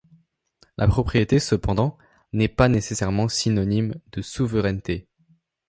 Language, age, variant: French, under 19, Français de métropole